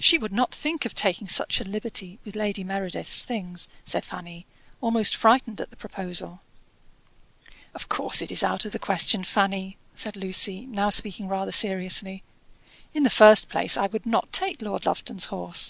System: none